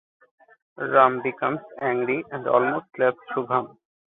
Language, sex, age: English, male, 19-29